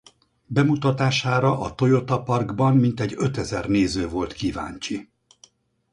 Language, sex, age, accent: Hungarian, male, 70-79, budapesti